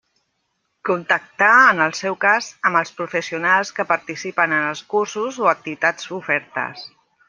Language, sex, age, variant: Catalan, male, 50-59, Central